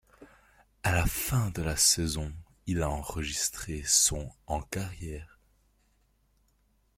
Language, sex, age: French, male, 19-29